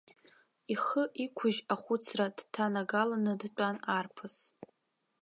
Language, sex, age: Abkhazian, female, 19-29